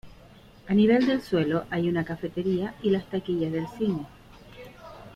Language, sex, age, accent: Spanish, female, 40-49, Chileno: Chile, Cuyo